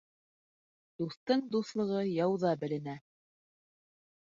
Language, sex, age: Bashkir, female, 30-39